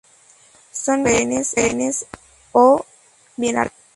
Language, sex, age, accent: Spanish, female, under 19, México